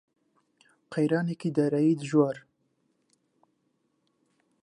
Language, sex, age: Central Kurdish, male, 19-29